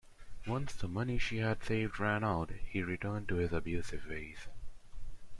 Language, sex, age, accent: English, male, under 19, India and South Asia (India, Pakistan, Sri Lanka)